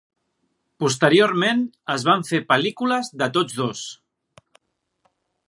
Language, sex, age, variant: Catalan, male, 30-39, Central